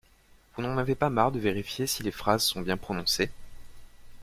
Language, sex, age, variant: French, male, 19-29, Français de métropole